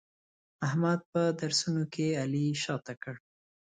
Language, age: Pashto, 30-39